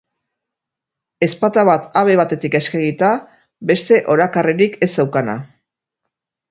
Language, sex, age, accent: Basque, female, 50-59, Erdialdekoa edo Nafarra (Gipuzkoa, Nafarroa)